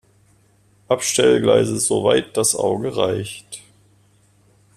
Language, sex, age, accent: German, male, 30-39, Deutschland Deutsch